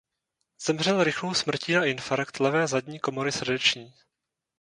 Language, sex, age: Czech, male, 19-29